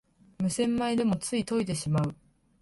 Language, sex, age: Japanese, female, under 19